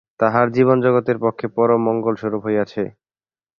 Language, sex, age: Bengali, male, 19-29